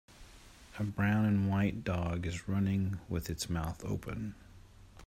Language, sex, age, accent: English, male, 50-59, United States English